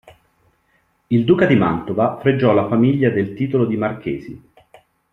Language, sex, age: Italian, male, 30-39